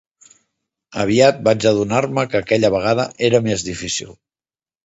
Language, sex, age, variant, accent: Catalan, male, 40-49, Central, central